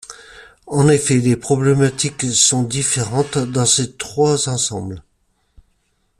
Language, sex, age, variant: French, male, 50-59, Français de métropole